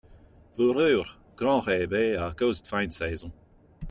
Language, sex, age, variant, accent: French, male, 30-39, Français d'Amérique du Nord, Français du Canada